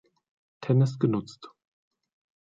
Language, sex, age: German, male, 30-39